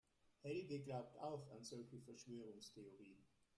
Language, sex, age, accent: German, male, 70-79, Österreichisches Deutsch